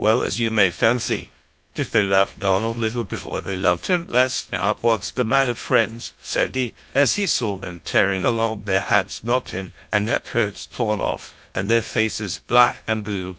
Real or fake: fake